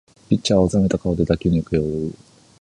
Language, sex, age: Japanese, male, 19-29